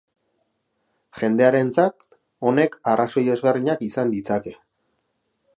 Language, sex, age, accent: Basque, male, 30-39, Mendebalekoa (Araba, Bizkaia, Gipuzkoako mendebaleko herri batzuk)